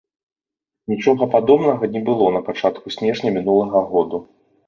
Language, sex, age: Belarusian, male, 30-39